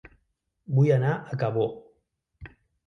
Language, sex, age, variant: Catalan, male, 40-49, Central